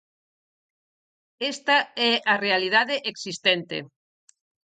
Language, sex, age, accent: Galician, female, 40-49, Atlántico (seseo e gheada)